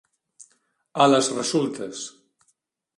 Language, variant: Catalan, Central